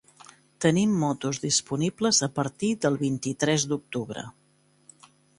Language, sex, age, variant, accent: Catalan, female, 50-59, Central, central